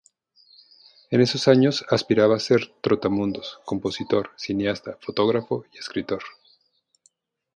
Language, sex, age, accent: Spanish, male, 40-49, México